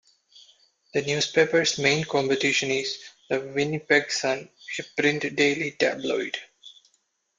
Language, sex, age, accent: English, male, 19-29, India and South Asia (India, Pakistan, Sri Lanka)